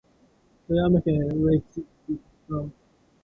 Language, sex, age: Japanese, male, 19-29